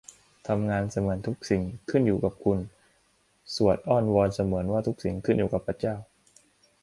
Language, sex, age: Thai, male, under 19